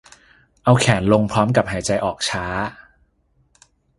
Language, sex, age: Thai, male, 30-39